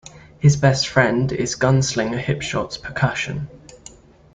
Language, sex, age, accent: English, male, 19-29, England English